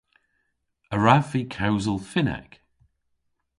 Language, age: Cornish, 50-59